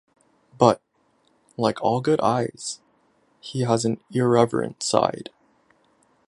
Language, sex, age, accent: English, male, 19-29, Canadian English